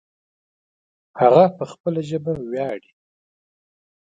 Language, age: Pashto, 19-29